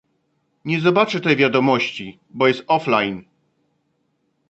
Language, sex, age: Polish, male, 40-49